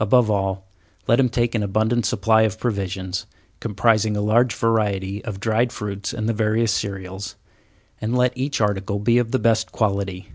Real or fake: real